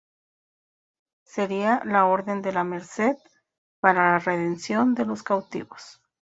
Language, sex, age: Spanish, female, 40-49